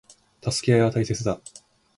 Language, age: Japanese, 19-29